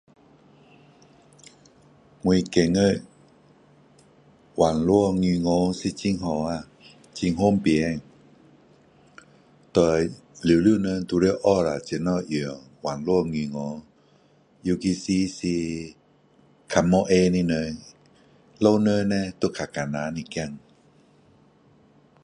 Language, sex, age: Min Dong Chinese, male, 50-59